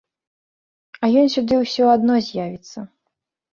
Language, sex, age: Belarusian, female, 19-29